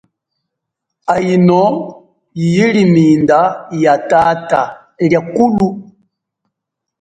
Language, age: Chokwe, 40-49